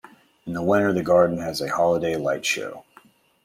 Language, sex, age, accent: English, male, 40-49, United States English